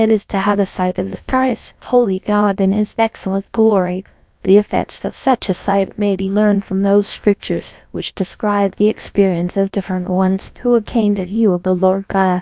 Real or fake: fake